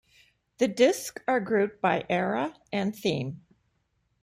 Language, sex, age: English, female, 60-69